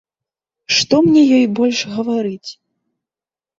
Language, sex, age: Belarusian, female, 19-29